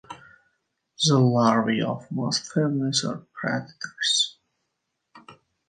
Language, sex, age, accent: English, male, 19-29, United States English